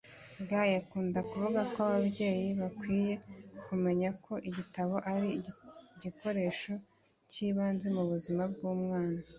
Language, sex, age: Kinyarwanda, female, 40-49